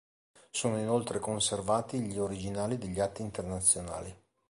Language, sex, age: Italian, male, 40-49